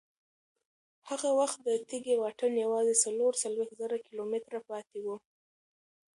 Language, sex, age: Pashto, female, under 19